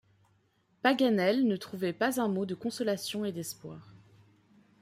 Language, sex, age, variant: French, female, 19-29, Français de métropole